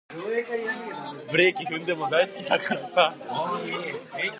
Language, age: Japanese, 19-29